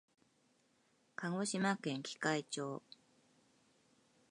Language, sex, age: Japanese, female, 50-59